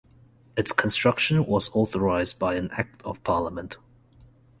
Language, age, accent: English, 19-29, New Zealand English